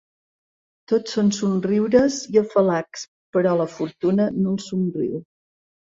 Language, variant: Catalan, Central